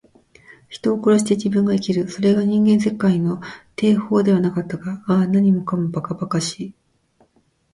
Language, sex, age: Japanese, female, 40-49